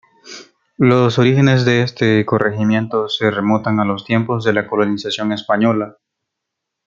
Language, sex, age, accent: Spanish, male, 19-29, América central